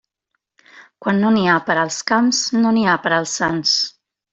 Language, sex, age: Catalan, female, 40-49